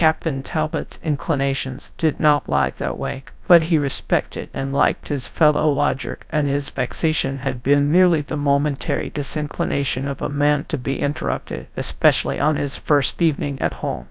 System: TTS, GradTTS